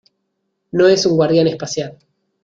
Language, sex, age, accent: Spanish, male, 40-49, Rioplatense: Argentina, Uruguay, este de Bolivia, Paraguay